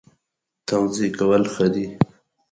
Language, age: Pashto, 19-29